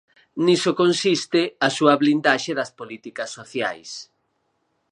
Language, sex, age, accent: Galician, male, 50-59, Oriental (común en zona oriental)